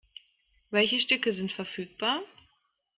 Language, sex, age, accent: German, female, 19-29, Deutschland Deutsch